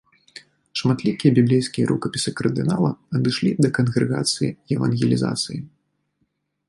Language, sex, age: Belarusian, male, 19-29